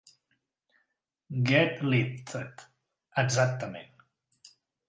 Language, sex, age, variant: Catalan, male, 40-49, Central